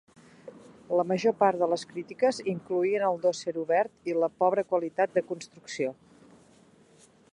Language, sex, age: Catalan, female, 50-59